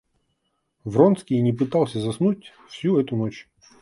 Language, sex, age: Russian, male, 40-49